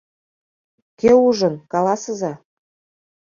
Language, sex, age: Mari, female, 30-39